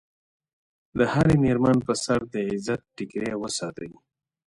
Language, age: Pashto, 30-39